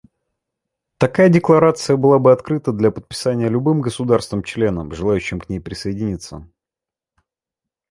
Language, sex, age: Russian, male, 30-39